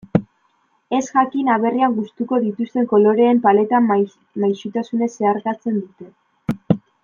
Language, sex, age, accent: Basque, female, 19-29, Mendebalekoa (Araba, Bizkaia, Gipuzkoako mendebaleko herri batzuk)